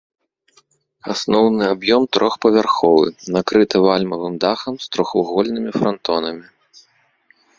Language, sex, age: Belarusian, male, 30-39